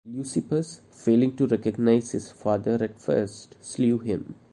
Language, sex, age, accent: English, male, 30-39, India and South Asia (India, Pakistan, Sri Lanka)